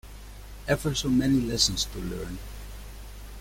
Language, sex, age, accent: English, male, 30-39, United States English